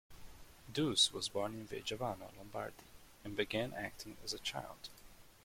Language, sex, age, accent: English, male, 19-29, United States English